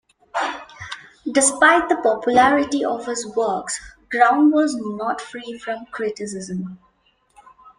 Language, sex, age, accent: English, female, 19-29, India and South Asia (India, Pakistan, Sri Lanka)